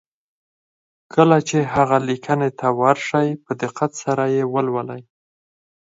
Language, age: Pashto, 30-39